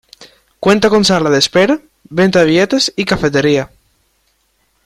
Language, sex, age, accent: Spanish, male, under 19, España: Sur peninsular (Andalucia, Extremadura, Murcia)